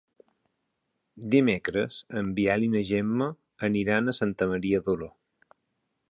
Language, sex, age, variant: Catalan, male, 40-49, Balear